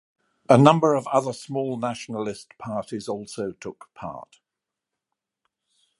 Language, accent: English, England English